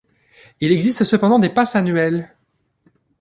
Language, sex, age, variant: French, male, 19-29, Français de métropole